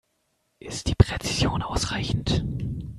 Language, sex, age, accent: German, male, 19-29, Deutschland Deutsch